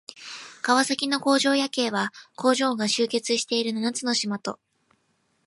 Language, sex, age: Japanese, female, 19-29